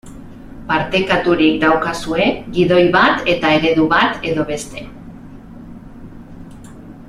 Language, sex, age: Basque, female, 40-49